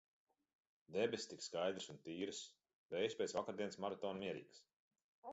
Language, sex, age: Latvian, male, 40-49